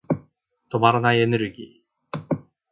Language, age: Japanese, 19-29